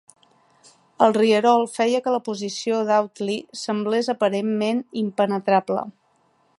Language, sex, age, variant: Catalan, female, 40-49, Central